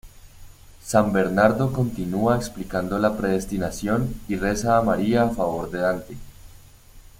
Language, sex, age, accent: Spanish, male, 19-29, Andino-Pacífico: Colombia, Perú, Ecuador, oeste de Bolivia y Venezuela andina